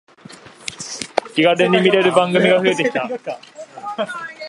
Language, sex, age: Japanese, male, 19-29